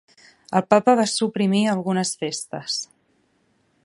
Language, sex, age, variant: Catalan, female, 30-39, Central